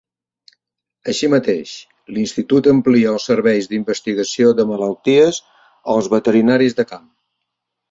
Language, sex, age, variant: Catalan, male, 60-69, Central